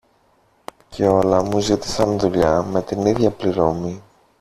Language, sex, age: Greek, male, 30-39